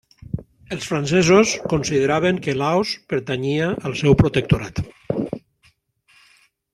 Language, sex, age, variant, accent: Catalan, male, 60-69, Valencià central, valencià